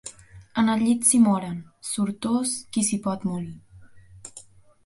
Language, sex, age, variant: Catalan, female, under 19, Central